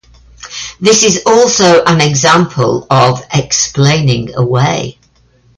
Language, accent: English, England English